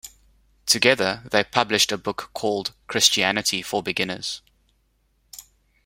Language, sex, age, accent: English, male, 30-39, Southern African (South Africa, Zimbabwe, Namibia)